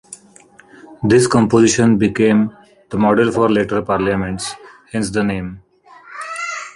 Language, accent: English, India and South Asia (India, Pakistan, Sri Lanka)